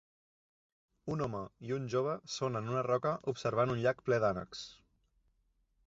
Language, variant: Catalan, Central